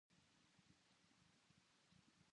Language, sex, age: Japanese, female, under 19